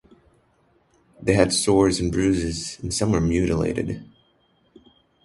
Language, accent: English, United States English